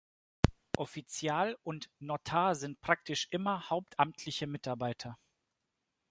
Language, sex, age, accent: German, male, 30-39, Deutschland Deutsch